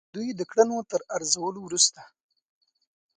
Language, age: Pashto, 19-29